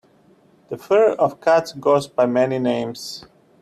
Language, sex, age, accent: English, male, 40-49, Australian English